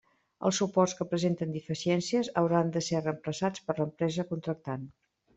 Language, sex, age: Catalan, female, 60-69